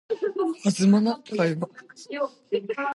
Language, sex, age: Tatar, female, under 19